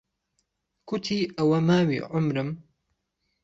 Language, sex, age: Central Kurdish, male, 19-29